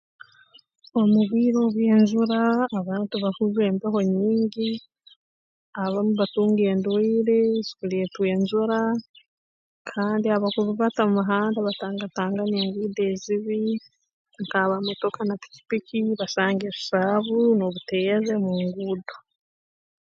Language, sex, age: Tooro, female, 19-29